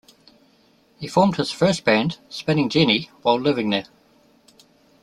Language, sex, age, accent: English, male, 30-39, New Zealand English